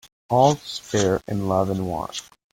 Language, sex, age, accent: English, male, under 19, Canadian English